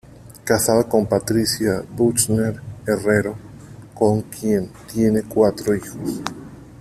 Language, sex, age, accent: Spanish, male, 30-39, Caribe: Cuba, Venezuela, Puerto Rico, República Dominicana, Panamá, Colombia caribeña, México caribeño, Costa del golfo de México